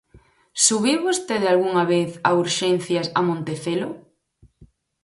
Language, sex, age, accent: Galician, female, 19-29, Normativo (estándar)